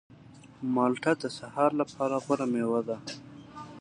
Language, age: Pashto, 19-29